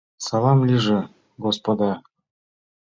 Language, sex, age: Mari, male, 40-49